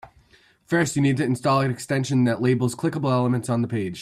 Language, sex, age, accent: English, male, 30-39, United States English